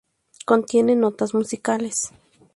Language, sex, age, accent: Spanish, female, 19-29, México